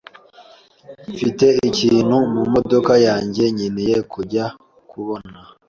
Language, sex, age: Kinyarwanda, male, 19-29